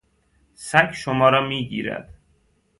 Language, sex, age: Persian, male, 19-29